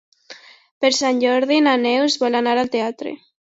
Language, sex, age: Catalan, female, under 19